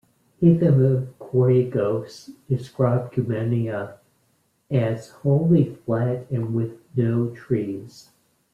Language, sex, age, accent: English, male, 50-59, United States English